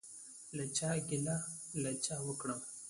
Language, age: Pashto, 19-29